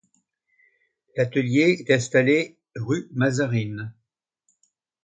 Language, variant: French, Français de métropole